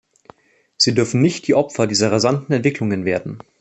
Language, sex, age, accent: German, male, 19-29, Deutschland Deutsch